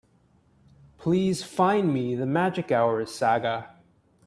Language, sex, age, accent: English, male, 30-39, Canadian English